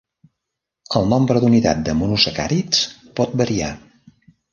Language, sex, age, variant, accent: Catalan, male, 70-79, Central, central